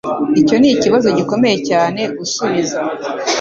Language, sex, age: Kinyarwanda, female, 50-59